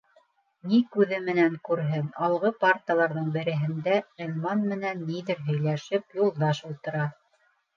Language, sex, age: Bashkir, female, 40-49